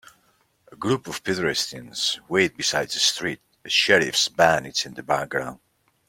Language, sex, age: English, male, 30-39